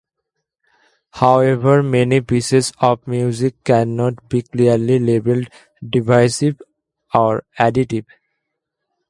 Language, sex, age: English, male, 19-29